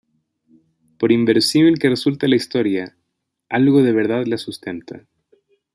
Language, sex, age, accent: Spanish, male, 19-29, Chileno: Chile, Cuyo